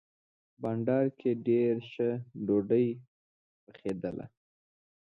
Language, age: Pashto, 19-29